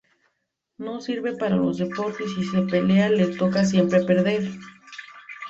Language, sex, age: Spanish, female, 30-39